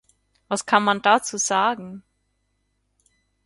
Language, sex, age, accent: German, female, 30-39, Österreichisches Deutsch